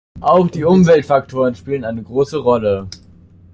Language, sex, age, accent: German, male, under 19, Deutschland Deutsch